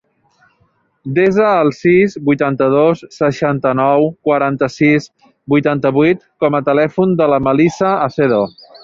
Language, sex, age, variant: Catalan, male, 40-49, Central